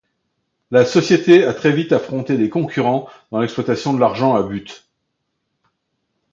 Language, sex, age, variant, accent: French, male, 60-69, Français de métropole, Parisien